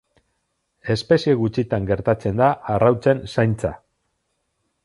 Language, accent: Basque, Mendebalekoa (Araba, Bizkaia, Gipuzkoako mendebaleko herri batzuk)